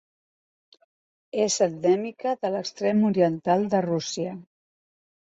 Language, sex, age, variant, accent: Catalan, female, 60-69, Central, central